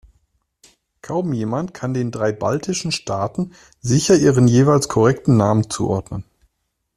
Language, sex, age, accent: German, male, 30-39, Deutschland Deutsch